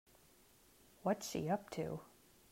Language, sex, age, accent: English, female, 40-49, United States English